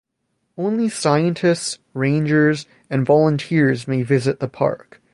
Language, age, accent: English, 19-29, United States English